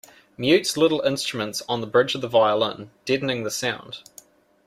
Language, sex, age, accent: English, male, 19-29, New Zealand English